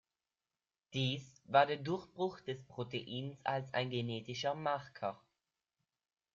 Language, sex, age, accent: German, male, under 19, Österreichisches Deutsch